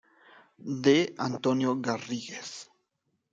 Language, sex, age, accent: Spanish, male, 19-29, México